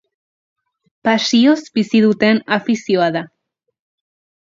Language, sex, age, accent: Basque, female, 19-29, Erdialdekoa edo Nafarra (Gipuzkoa, Nafarroa)